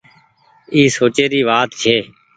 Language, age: Goaria, 30-39